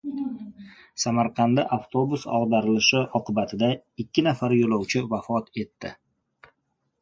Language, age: Uzbek, 30-39